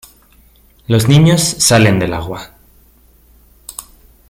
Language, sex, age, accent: Spanish, male, 30-39, España: Centro-Sur peninsular (Madrid, Toledo, Castilla-La Mancha)